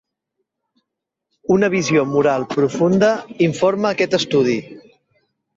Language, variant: Catalan, Central